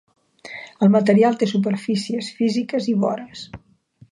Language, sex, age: Catalan, female, 70-79